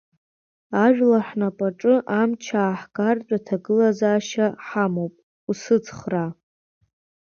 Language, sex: Abkhazian, female